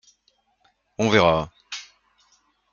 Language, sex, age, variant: French, male, 19-29, Français de métropole